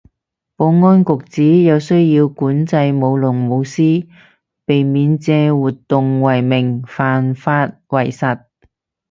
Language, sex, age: Cantonese, female, 30-39